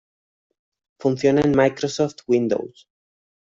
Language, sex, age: Spanish, male, 19-29